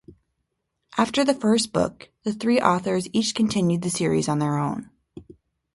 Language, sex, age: English, female, 19-29